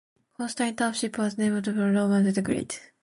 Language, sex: English, female